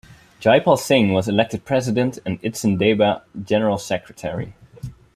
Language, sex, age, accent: English, male, 19-29, Dutch